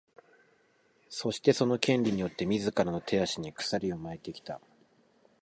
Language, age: Japanese, 19-29